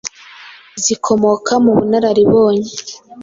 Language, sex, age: Kinyarwanda, female, 19-29